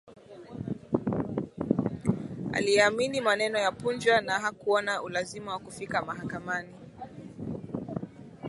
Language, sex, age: Swahili, male, 19-29